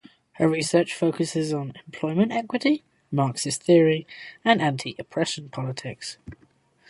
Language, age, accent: English, 19-29, England English